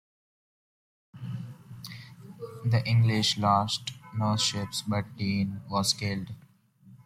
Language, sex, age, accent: English, male, 19-29, India and South Asia (India, Pakistan, Sri Lanka)